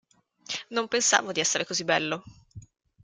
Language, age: Italian, 19-29